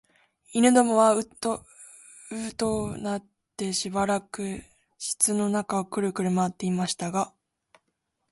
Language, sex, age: Japanese, female, 19-29